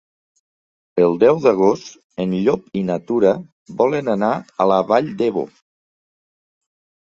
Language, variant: Catalan, Central